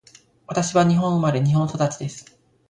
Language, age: Japanese, 40-49